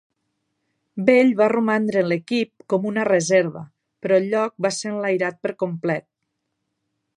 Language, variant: Catalan, Nord-Occidental